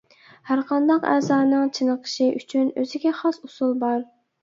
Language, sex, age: Uyghur, female, 19-29